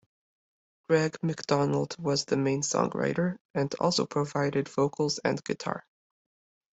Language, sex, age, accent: English, male, 19-29, United States English